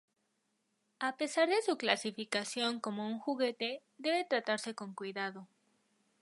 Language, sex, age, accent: Spanish, female, 19-29, México